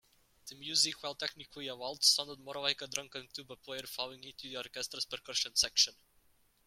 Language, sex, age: English, male, 19-29